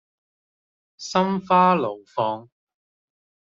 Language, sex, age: Cantonese, male, 30-39